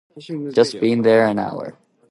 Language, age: English, 19-29